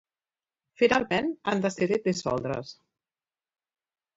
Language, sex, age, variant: Catalan, female, 50-59, Central